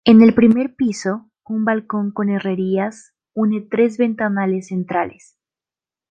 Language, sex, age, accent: Spanish, female, under 19, Andino-Pacífico: Colombia, Perú, Ecuador, oeste de Bolivia y Venezuela andina